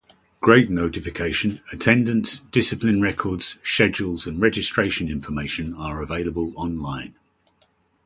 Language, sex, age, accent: English, male, 60-69, England English